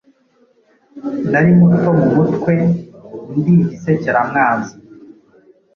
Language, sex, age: Kinyarwanda, male, 19-29